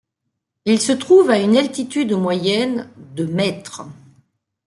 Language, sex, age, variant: French, female, 40-49, Français de métropole